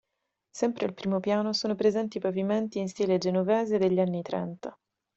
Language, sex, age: Italian, female, 19-29